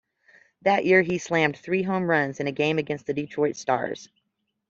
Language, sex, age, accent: English, female, 50-59, United States English